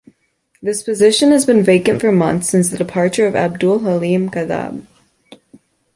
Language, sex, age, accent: English, female, under 19, United States English